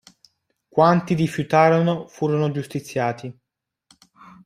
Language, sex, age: Italian, male, under 19